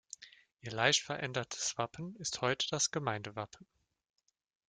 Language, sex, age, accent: German, male, 19-29, Deutschland Deutsch